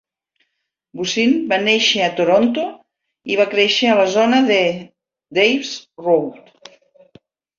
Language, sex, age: Catalan, female, 50-59